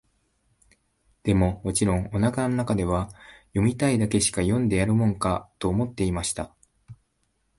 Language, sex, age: Japanese, male, 19-29